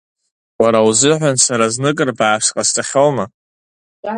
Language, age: Abkhazian, under 19